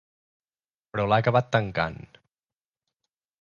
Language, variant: Catalan, Central